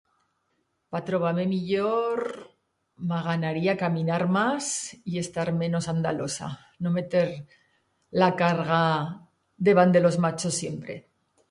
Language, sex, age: Aragonese, female, 50-59